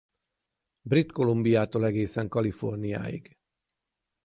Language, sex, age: Hungarian, male, 40-49